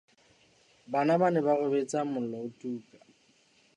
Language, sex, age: Southern Sotho, male, 30-39